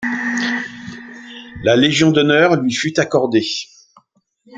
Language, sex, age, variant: French, male, 40-49, Français de métropole